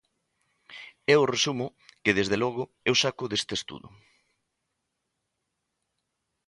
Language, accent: Galician, Normativo (estándar)